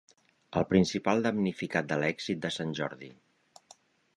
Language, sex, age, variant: Catalan, male, 50-59, Central